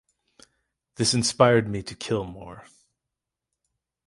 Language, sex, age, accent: English, male, 30-39, United States English